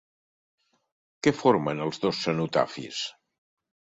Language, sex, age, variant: Catalan, male, 60-69, Central